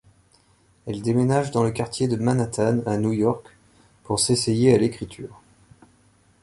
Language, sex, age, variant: French, male, 19-29, Français de métropole